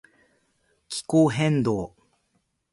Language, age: Japanese, 50-59